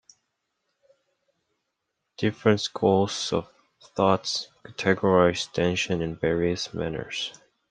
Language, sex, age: English, male, 19-29